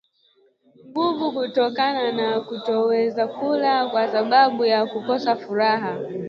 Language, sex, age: Swahili, female, 19-29